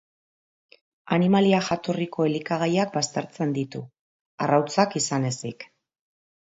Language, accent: Basque, Mendebalekoa (Araba, Bizkaia, Gipuzkoako mendebaleko herri batzuk)